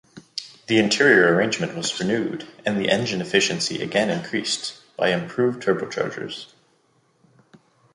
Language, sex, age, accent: English, male, 30-39, Canadian English